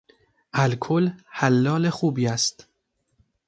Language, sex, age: Persian, male, 19-29